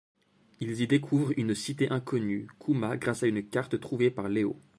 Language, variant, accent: French, Français d'Europe, Français de Suisse